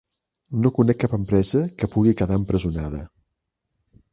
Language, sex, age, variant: Catalan, male, 50-59, Central